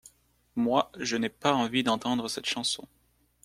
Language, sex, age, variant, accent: French, male, 19-29, Français d'Amérique du Nord, Français du Canada